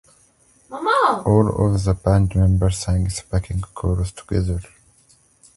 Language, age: English, 19-29